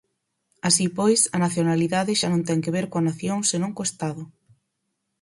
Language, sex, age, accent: Galician, female, 19-29, Normativo (estándar)